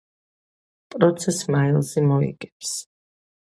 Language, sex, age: Georgian, female, 50-59